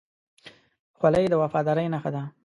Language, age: Pashto, 19-29